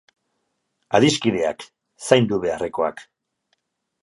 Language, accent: Basque, Erdialdekoa edo Nafarra (Gipuzkoa, Nafarroa)